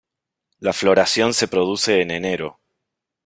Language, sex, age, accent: Spanish, male, 30-39, Rioplatense: Argentina, Uruguay, este de Bolivia, Paraguay